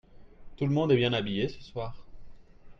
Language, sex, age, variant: French, male, 30-39, Français de métropole